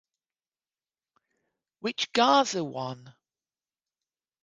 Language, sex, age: English, female, 60-69